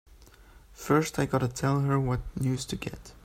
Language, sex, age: English, male, 19-29